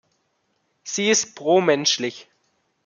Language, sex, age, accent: German, male, under 19, Deutschland Deutsch